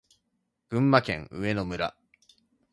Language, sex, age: Japanese, male, 19-29